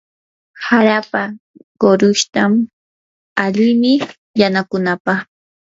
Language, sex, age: Yanahuanca Pasco Quechua, female, 19-29